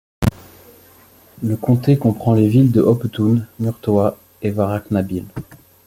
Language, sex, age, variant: French, male, 40-49, Français de métropole